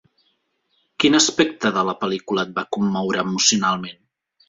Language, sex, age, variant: Catalan, male, 30-39, Central